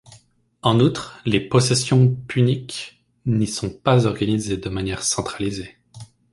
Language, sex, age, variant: French, male, 19-29, Français de métropole